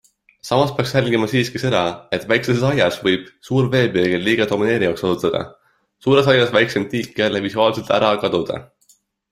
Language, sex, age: Estonian, male, 19-29